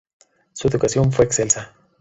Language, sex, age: Spanish, male, 19-29